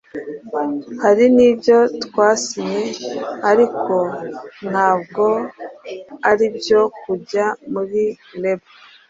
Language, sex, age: Kinyarwanda, female, 30-39